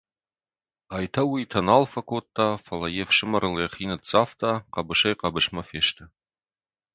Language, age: Ossetic, 30-39